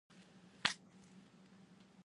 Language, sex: Indonesian, female